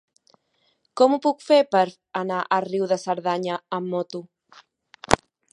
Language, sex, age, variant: Catalan, female, 19-29, Central